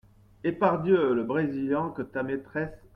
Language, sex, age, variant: French, male, 40-49, Français de métropole